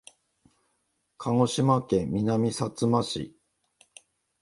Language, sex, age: Japanese, male, 40-49